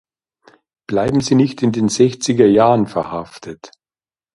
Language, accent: German, Deutschland Deutsch